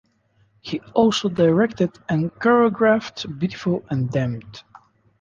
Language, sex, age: English, male, 19-29